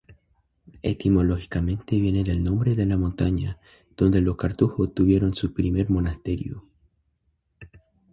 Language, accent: Spanish, Rioplatense: Argentina, Uruguay, este de Bolivia, Paraguay